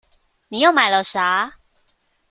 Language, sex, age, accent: Chinese, female, 19-29, 出生地：新北市